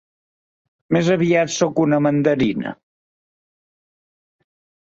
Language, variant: Catalan, Central